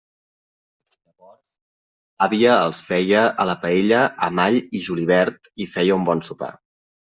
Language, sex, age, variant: Catalan, male, 30-39, Central